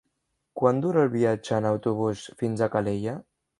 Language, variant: Catalan, Central